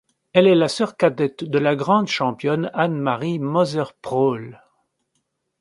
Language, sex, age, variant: French, male, 60-69, Français de métropole